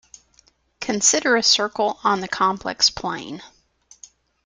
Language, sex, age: English, female, 40-49